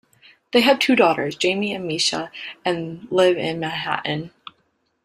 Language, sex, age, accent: English, female, 19-29, United States English